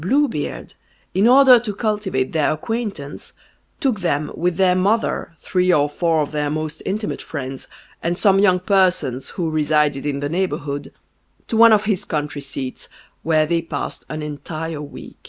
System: none